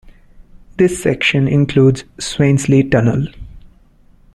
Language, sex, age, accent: English, male, 19-29, India and South Asia (India, Pakistan, Sri Lanka)